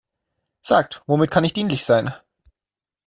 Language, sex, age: German, male, 19-29